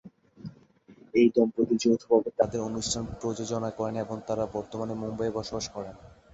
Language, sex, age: Bengali, male, 19-29